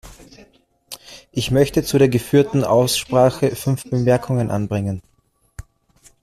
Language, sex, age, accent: German, male, 30-39, Österreichisches Deutsch